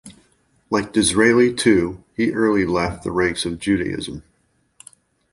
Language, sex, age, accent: English, male, 50-59, United States English